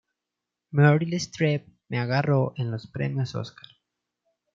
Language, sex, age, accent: Spanish, male, 19-29, Andino-Pacífico: Colombia, Perú, Ecuador, oeste de Bolivia y Venezuela andina